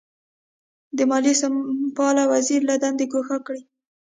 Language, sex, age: Pashto, female, 19-29